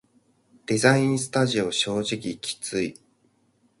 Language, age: Japanese, 30-39